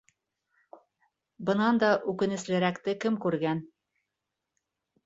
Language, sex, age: Bashkir, female, 40-49